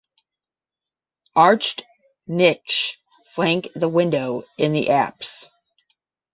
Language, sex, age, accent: English, female, 40-49, United States English; Midwestern